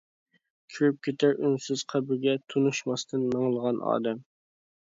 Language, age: Uyghur, 19-29